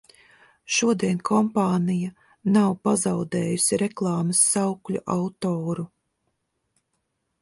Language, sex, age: Latvian, female, 40-49